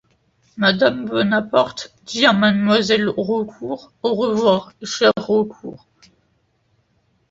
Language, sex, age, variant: French, male, under 19, Français de métropole